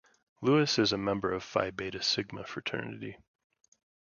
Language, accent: English, United States English